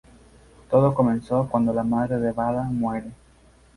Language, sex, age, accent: Spanish, male, 19-29, México